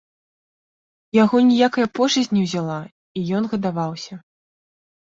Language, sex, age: Belarusian, female, 30-39